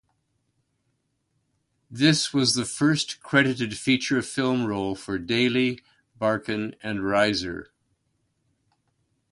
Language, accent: English, Canadian English